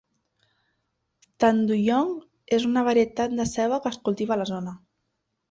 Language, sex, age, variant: Catalan, female, 30-39, Central